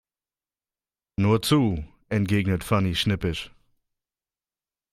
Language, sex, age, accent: German, male, 19-29, Deutschland Deutsch